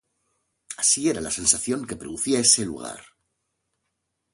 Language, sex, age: Spanish, male, 50-59